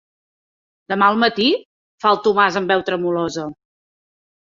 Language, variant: Catalan, Central